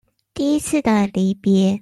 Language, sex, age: Chinese, female, 19-29